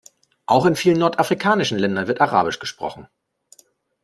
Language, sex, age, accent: German, male, 30-39, Deutschland Deutsch